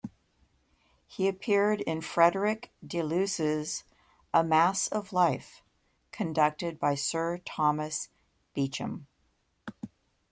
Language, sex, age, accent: English, female, 50-59, United States English